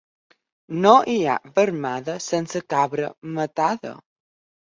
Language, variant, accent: Catalan, Balear, balear